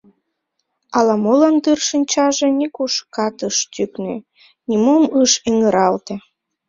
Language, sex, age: Mari, female, 19-29